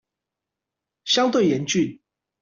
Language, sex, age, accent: Chinese, male, 30-39, 出生地：臺北市